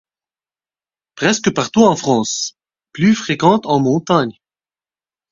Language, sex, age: French, male, 19-29